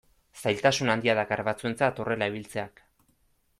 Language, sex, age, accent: Basque, male, 19-29, Erdialdekoa edo Nafarra (Gipuzkoa, Nafarroa)